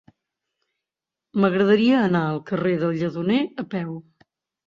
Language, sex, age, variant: Catalan, female, 70-79, Central